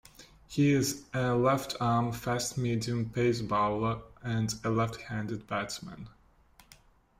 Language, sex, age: English, male, 19-29